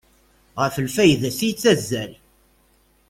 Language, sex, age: Kabyle, male, 30-39